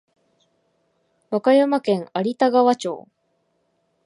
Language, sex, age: Japanese, female, under 19